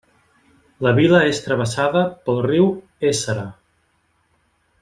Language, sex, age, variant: Catalan, male, 30-39, Central